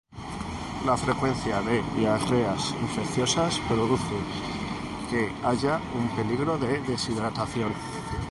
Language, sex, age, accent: Spanish, male, 40-49, España: Norte peninsular (Asturias, Castilla y León, Cantabria, País Vasco, Navarra, Aragón, La Rioja, Guadalajara, Cuenca)